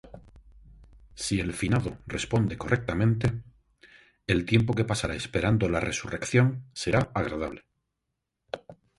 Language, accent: Spanish, España: Sur peninsular (Andalucia, Extremadura, Murcia)